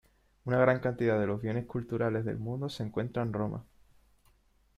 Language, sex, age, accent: Spanish, male, 19-29, España: Sur peninsular (Andalucia, Extremadura, Murcia)